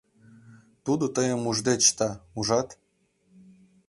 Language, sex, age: Mari, male, 19-29